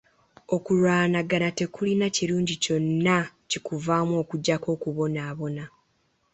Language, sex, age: Ganda, female, 19-29